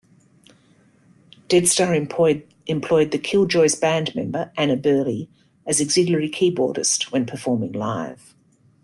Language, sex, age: English, female, 50-59